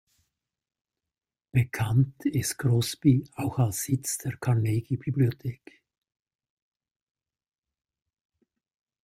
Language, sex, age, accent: German, male, 70-79, Schweizerdeutsch